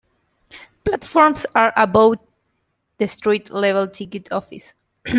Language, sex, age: English, female, 19-29